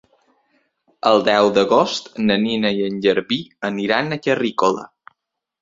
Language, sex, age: Catalan, male, under 19